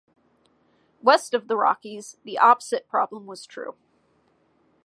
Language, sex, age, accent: English, female, 19-29, United States English